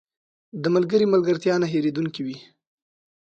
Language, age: Pashto, 19-29